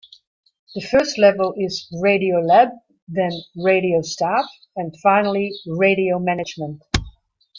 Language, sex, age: English, female, 50-59